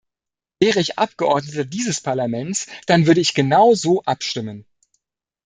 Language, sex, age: German, male, 30-39